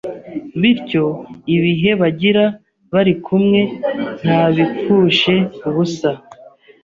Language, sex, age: Kinyarwanda, male, 19-29